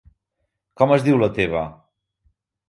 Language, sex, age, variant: Catalan, male, 50-59, Central